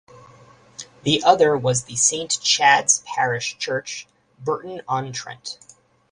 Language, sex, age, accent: English, male, 30-39, United States English